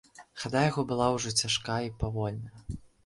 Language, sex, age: Belarusian, male, under 19